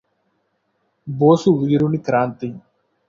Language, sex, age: Telugu, male, 19-29